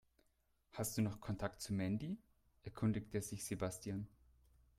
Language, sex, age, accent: German, male, 19-29, Deutschland Deutsch